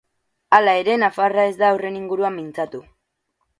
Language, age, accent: Basque, under 19, Batua